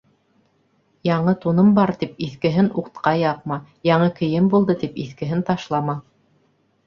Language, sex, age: Bashkir, female, 30-39